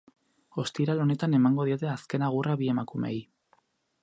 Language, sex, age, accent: Basque, male, 19-29, Erdialdekoa edo Nafarra (Gipuzkoa, Nafarroa)